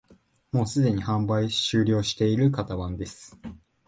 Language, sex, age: Japanese, male, 19-29